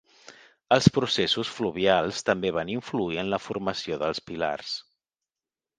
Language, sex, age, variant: Catalan, male, 40-49, Central